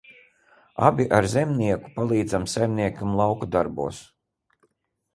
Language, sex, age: Latvian, male, 50-59